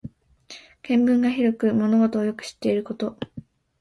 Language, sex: Japanese, female